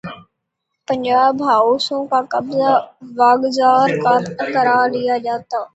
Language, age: Urdu, 40-49